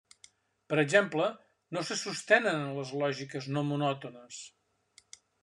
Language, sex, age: Catalan, male, 70-79